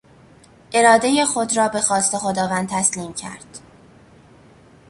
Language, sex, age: Persian, female, under 19